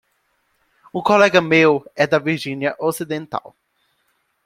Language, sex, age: Portuguese, male, 19-29